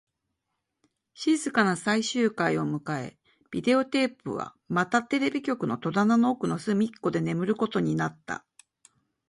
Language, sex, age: Japanese, female, 50-59